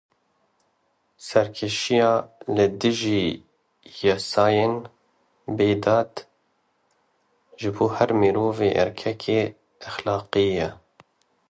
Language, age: Kurdish, 30-39